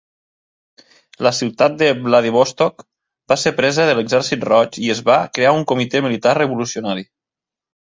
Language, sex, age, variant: Catalan, male, 30-39, Nord-Occidental